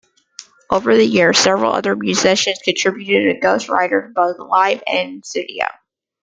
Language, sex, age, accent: English, female, 19-29, United States English